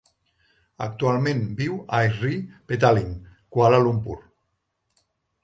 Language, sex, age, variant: Catalan, male, 60-69, Central